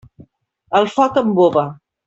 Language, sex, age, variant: Catalan, female, 40-49, Central